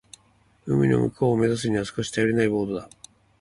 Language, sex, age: Japanese, male, 50-59